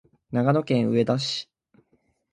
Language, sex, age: Japanese, male, 19-29